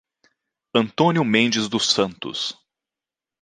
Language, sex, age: Portuguese, male, 30-39